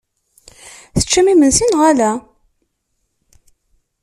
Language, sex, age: Kabyle, female, 30-39